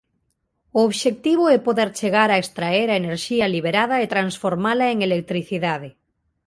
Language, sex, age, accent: Galician, female, 30-39, Normativo (estándar)